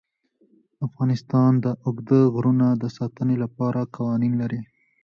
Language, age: Pashto, 19-29